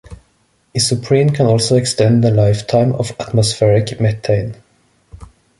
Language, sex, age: English, male, 30-39